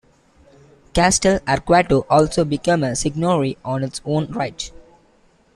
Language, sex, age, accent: English, male, 19-29, India and South Asia (India, Pakistan, Sri Lanka)